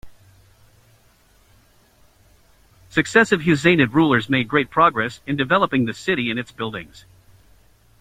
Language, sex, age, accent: English, male, 40-49, United States English